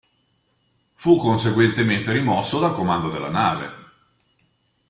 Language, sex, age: Italian, male, 60-69